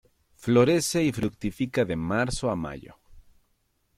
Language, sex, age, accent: Spanish, male, 19-29, México